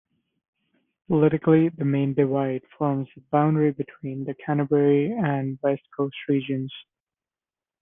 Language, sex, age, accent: English, male, 19-29, India and South Asia (India, Pakistan, Sri Lanka)